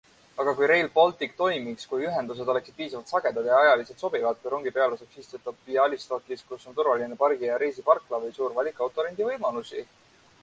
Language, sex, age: Estonian, male, 19-29